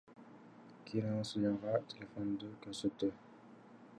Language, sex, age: Kyrgyz, male, under 19